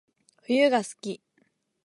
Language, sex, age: Japanese, female, 19-29